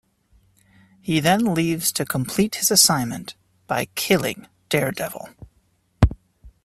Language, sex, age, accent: English, male, 30-39, United States English